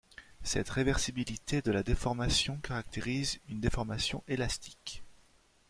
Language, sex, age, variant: French, male, 30-39, Français de métropole